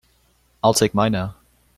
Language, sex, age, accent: English, male, 19-29, United States English